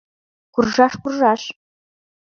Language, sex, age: Mari, female, under 19